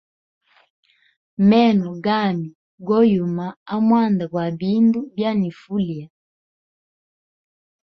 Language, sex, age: Hemba, female, 30-39